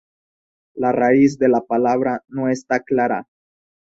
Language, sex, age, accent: Spanish, male, 19-29, México